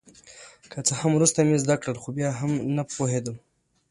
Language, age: Pashto, 19-29